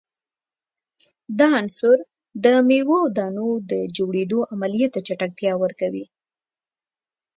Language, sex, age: Pashto, female, 19-29